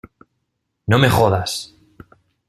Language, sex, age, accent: Spanish, male, 19-29, España: Centro-Sur peninsular (Madrid, Toledo, Castilla-La Mancha)